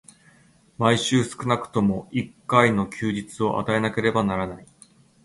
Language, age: Japanese, 30-39